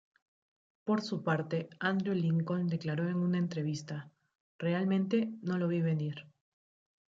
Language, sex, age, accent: Spanish, female, 19-29, Andino-Pacífico: Colombia, Perú, Ecuador, oeste de Bolivia y Venezuela andina